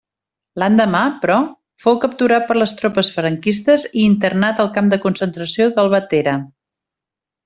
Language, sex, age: Catalan, female, 50-59